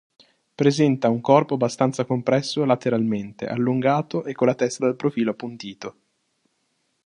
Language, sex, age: Italian, male, 19-29